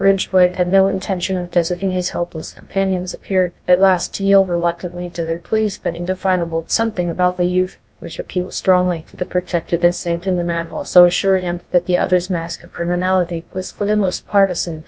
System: TTS, GlowTTS